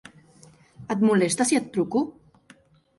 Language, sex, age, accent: Catalan, female, 19-29, central; nord-occidental